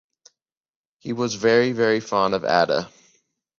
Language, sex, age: English, male, under 19